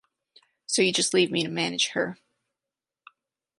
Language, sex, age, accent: English, female, under 19, United States English